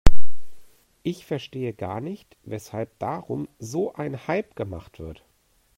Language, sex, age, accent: German, male, 40-49, Deutschland Deutsch